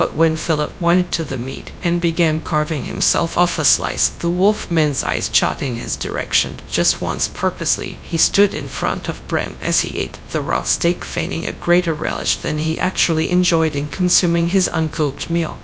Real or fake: fake